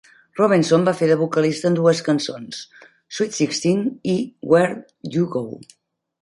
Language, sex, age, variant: Catalan, female, 50-59, Central